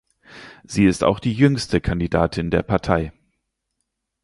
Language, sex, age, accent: German, male, 19-29, Deutschland Deutsch